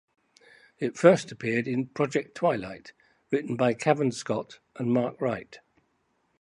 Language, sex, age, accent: English, male, 70-79, England English